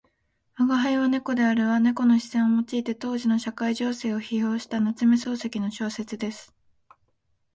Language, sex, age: Japanese, female, 19-29